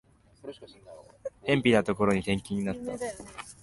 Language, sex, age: Japanese, male, 19-29